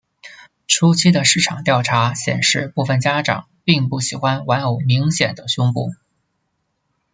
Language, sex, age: Chinese, male, 30-39